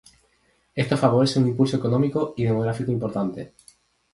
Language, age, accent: Spanish, 19-29, España: Islas Canarias